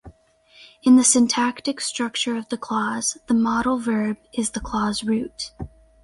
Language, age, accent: English, under 19, United States English